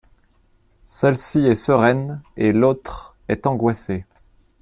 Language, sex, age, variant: French, male, 19-29, Français de métropole